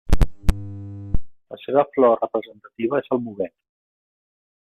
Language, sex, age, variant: Catalan, male, 50-59, Central